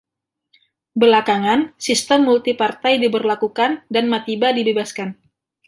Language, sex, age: Indonesian, female, 19-29